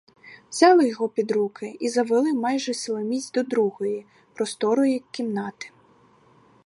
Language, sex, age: Ukrainian, female, 19-29